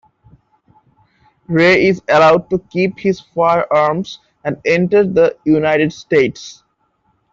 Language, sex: English, male